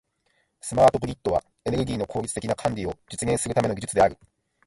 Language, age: Japanese, 30-39